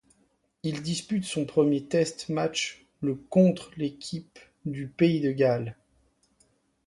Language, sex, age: French, male, 30-39